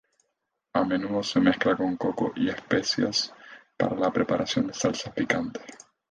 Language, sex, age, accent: Spanish, male, 19-29, Caribe: Cuba, Venezuela, Puerto Rico, República Dominicana, Panamá, Colombia caribeña, México caribeño, Costa del golfo de México